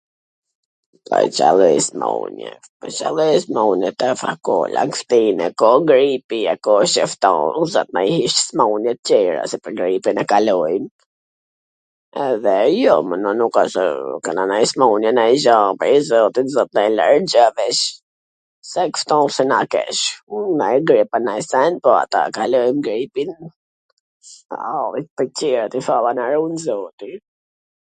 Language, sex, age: Gheg Albanian, female, 50-59